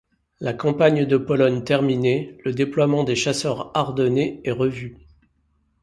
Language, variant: French, Français de métropole